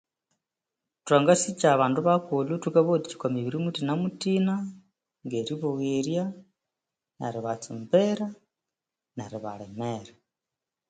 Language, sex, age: Konzo, female, 30-39